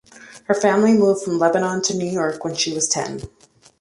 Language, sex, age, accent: English, female, 30-39, United States English